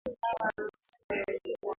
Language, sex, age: Swahili, female, 19-29